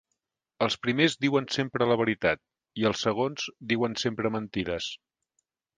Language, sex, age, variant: Catalan, male, 50-59, Central